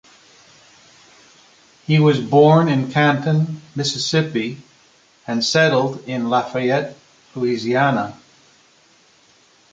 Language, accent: English, United States English